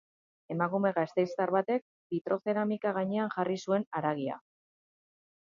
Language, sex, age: Basque, female, 40-49